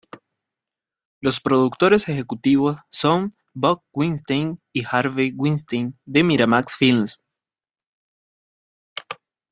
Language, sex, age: Spanish, male, 19-29